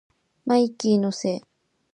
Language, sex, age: Japanese, female, 19-29